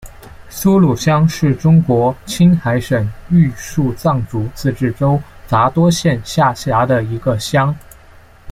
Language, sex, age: Chinese, male, 19-29